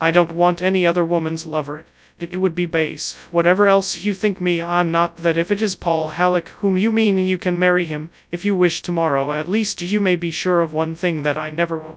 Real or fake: fake